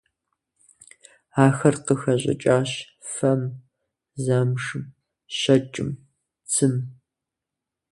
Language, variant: Kabardian, Адыгэбзэ (Къэбэрдей, Кирил, псоми зэдай)